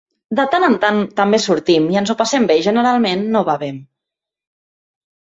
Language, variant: Catalan, Central